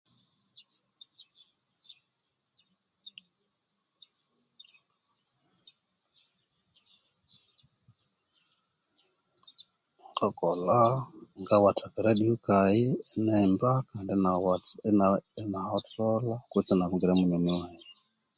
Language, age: Konzo, 40-49